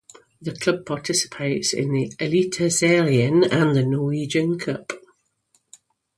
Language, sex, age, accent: English, female, 50-59, England English